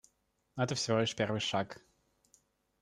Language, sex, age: Russian, male, 30-39